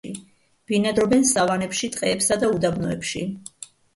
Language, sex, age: Georgian, female, 50-59